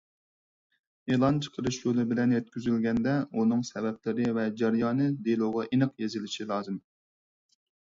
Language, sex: Uyghur, male